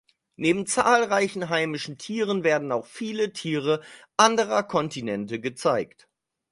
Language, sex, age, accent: German, male, 30-39, Deutschland Deutsch